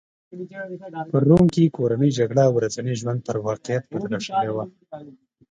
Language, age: Pashto, 30-39